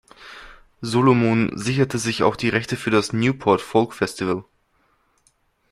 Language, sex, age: German, male, 19-29